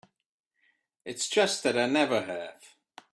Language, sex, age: English, male, 30-39